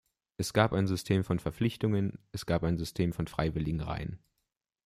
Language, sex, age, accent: German, male, 19-29, Deutschland Deutsch